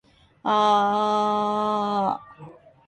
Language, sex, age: Japanese, female, under 19